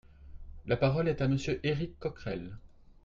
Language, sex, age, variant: French, male, 30-39, Français de métropole